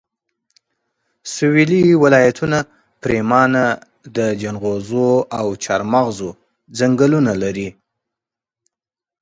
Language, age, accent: Pashto, 19-29, کندهارۍ لهجه